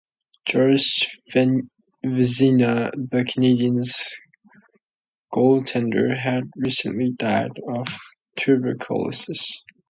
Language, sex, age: English, male, under 19